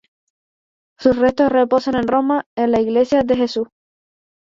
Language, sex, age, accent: Spanish, male, 19-29, España: Islas Canarias